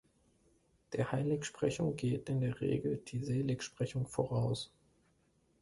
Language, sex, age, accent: German, male, 19-29, Deutschland Deutsch